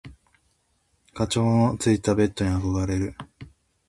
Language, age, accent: Japanese, 19-29, 標準語